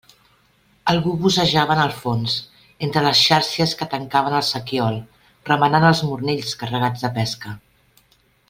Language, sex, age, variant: Catalan, female, 50-59, Central